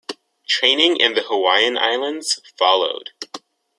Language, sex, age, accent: English, male, under 19, United States English